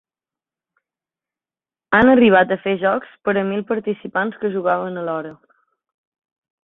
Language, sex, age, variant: Catalan, female, 19-29, Balear